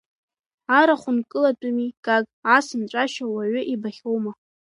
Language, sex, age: Abkhazian, female, 19-29